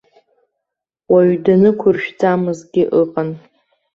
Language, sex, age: Abkhazian, female, under 19